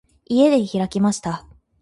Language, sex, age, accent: Japanese, female, 30-39, 標準語